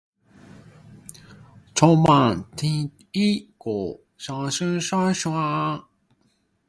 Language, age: Cantonese, 19-29